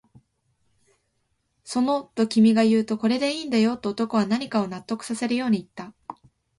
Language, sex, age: Japanese, female, 19-29